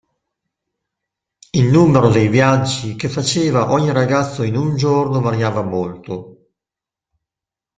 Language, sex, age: Italian, male, 40-49